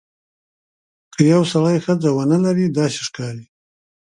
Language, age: Pashto, 60-69